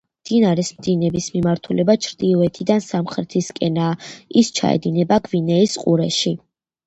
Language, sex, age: Georgian, female, under 19